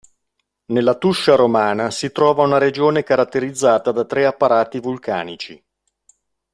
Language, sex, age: Italian, male, 50-59